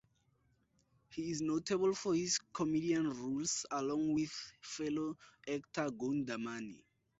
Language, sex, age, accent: English, male, under 19, Southern African (South Africa, Zimbabwe, Namibia)